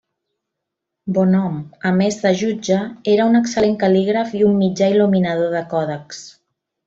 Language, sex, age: Catalan, female, 40-49